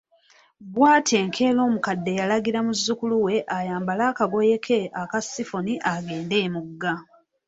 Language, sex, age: Ganda, female, 30-39